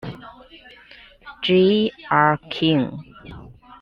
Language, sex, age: English, female, 30-39